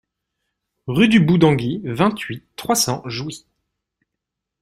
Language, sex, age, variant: French, male, 30-39, Français de métropole